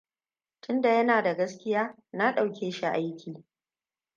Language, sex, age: Hausa, female, 30-39